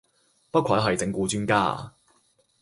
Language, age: Cantonese, 19-29